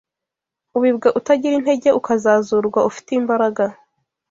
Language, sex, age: Kinyarwanda, female, 19-29